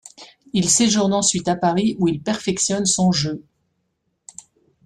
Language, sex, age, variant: French, female, 50-59, Français de métropole